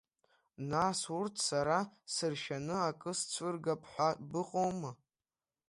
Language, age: Abkhazian, under 19